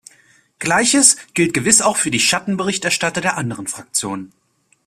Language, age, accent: German, 19-29, Deutschland Deutsch